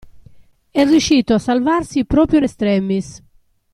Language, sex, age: Italian, female, 50-59